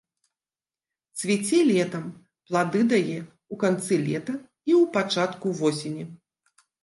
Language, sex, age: Belarusian, female, 40-49